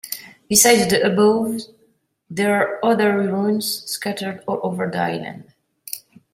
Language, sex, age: English, female, 30-39